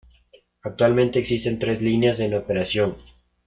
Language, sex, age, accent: Spanish, male, under 19, Andino-Pacífico: Colombia, Perú, Ecuador, oeste de Bolivia y Venezuela andina